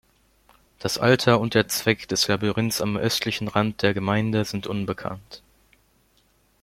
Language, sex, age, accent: German, male, under 19, Deutschland Deutsch